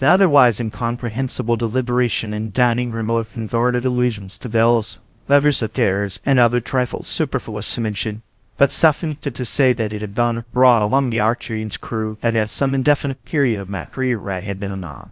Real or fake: fake